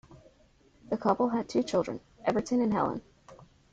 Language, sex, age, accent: English, female, under 19, United States English